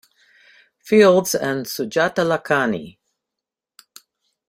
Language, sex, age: English, female, 60-69